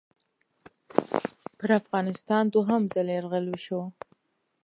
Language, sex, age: Pashto, female, 19-29